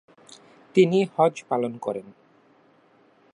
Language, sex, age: Bengali, male, 30-39